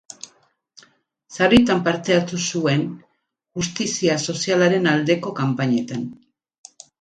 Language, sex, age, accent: Basque, female, 50-59, Mendebalekoa (Araba, Bizkaia, Gipuzkoako mendebaleko herri batzuk)